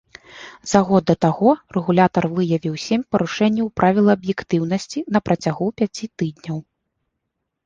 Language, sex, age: Belarusian, female, 19-29